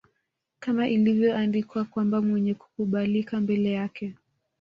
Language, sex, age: Swahili, female, 19-29